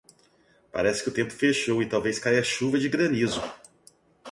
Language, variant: Portuguese, Portuguese (Brasil)